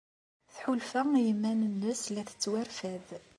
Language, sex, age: Kabyle, female, 30-39